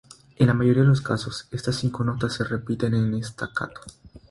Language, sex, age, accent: Spanish, male, under 19, Andino-Pacífico: Colombia, Perú, Ecuador, oeste de Bolivia y Venezuela andina; Rioplatense: Argentina, Uruguay, este de Bolivia, Paraguay